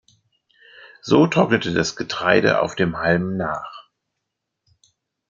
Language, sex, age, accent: German, male, 50-59, Deutschland Deutsch